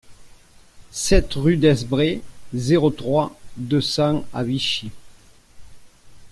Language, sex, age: French, male, 60-69